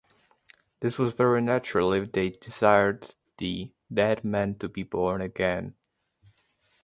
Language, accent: English, United States English